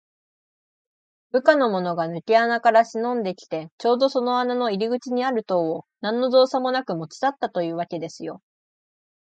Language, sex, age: Japanese, female, 19-29